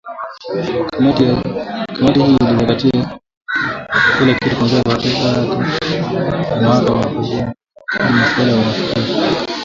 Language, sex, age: Swahili, male, 19-29